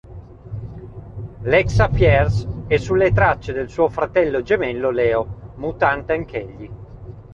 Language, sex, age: Italian, male, 30-39